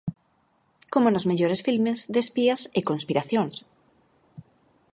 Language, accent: Galician, Normativo (estándar)